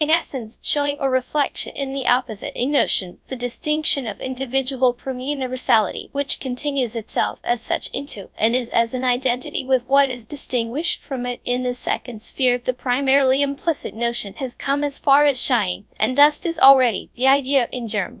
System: TTS, GradTTS